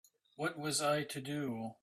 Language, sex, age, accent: English, male, 40-49, Canadian English